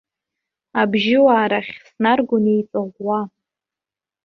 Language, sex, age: Abkhazian, female, 19-29